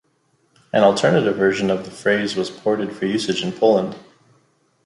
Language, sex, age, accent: English, male, 30-39, Canadian English